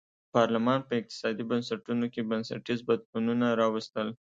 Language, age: Pashto, 19-29